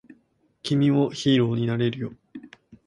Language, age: Japanese, 19-29